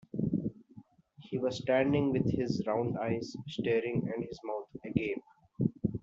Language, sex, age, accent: English, male, 19-29, India and South Asia (India, Pakistan, Sri Lanka)